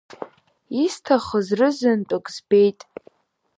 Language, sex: Abkhazian, female